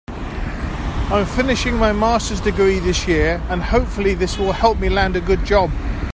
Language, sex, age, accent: English, male, 50-59, England English